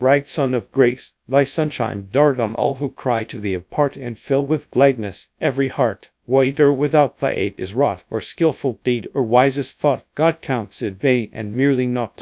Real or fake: fake